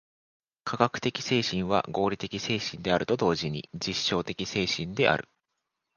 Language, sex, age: Japanese, male, 19-29